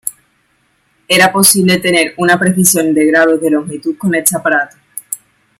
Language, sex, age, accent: Spanish, female, under 19, España: Sur peninsular (Andalucia, Extremadura, Murcia)